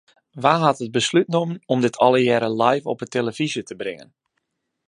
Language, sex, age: Western Frisian, male, 19-29